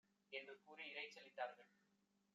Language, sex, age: Tamil, male, 30-39